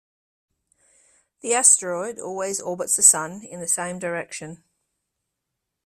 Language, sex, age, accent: English, female, 30-39, Australian English